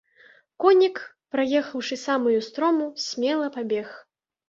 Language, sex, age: Belarusian, female, 19-29